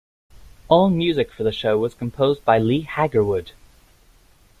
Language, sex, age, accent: English, male, 19-29, United States English